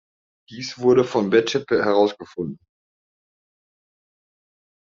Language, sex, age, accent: German, male, 30-39, Deutschland Deutsch